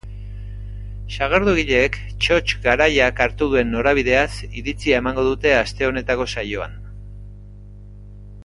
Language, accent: Basque, Erdialdekoa edo Nafarra (Gipuzkoa, Nafarroa)